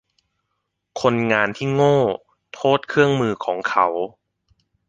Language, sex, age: Thai, male, 19-29